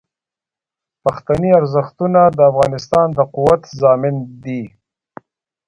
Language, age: Pashto, 40-49